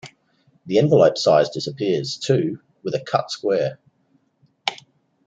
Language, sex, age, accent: English, male, 30-39, Australian English